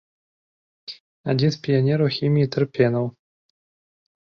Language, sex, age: Belarusian, male, 19-29